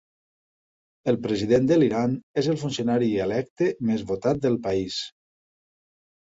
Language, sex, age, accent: Catalan, male, 50-59, valencià